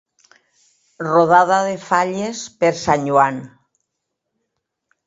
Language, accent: Catalan, valencià